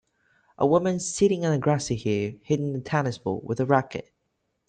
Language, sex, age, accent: English, male, 19-29, England English